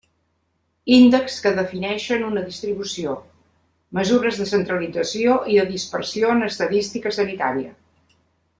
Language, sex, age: Catalan, female, 70-79